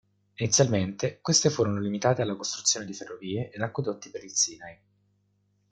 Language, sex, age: Italian, male, 19-29